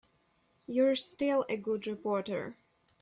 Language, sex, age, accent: English, female, 19-29, United States English